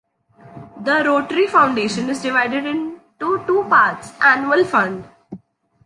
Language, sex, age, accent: English, female, 19-29, India and South Asia (India, Pakistan, Sri Lanka)